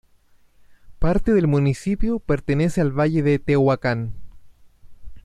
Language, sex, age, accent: Spanish, male, 19-29, Chileno: Chile, Cuyo